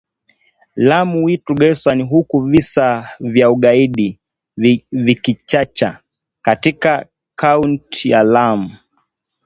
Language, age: Swahili, 19-29